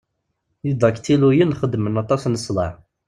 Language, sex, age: Kabyle, male, 19-29